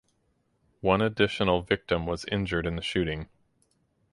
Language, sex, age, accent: English, male, 30-39, United States English